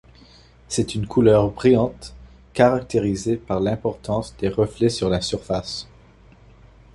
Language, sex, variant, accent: French, male, Français d'Amérique du Nord, Français du Canada